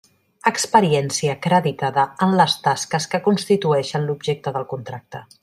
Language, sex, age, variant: Catalan, female, 30-39, Central